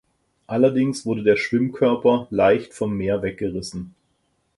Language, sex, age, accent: German, male, 50-59, Deutschland Deutsch